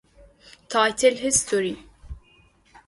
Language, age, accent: English, 30-39, United States English